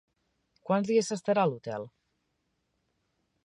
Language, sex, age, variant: Catalan, female, 40-49, Central